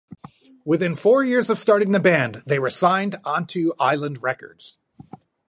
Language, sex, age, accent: English, male, 40-49, United States English